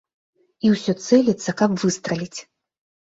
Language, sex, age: Belarusian, female, 19-29